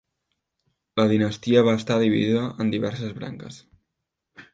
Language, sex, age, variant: Catalan, male, 19-29, Central